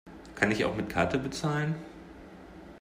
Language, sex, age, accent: German, male, 19-29, Deutschland Deutsch